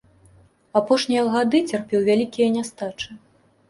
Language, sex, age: Belarusian, female, 30-39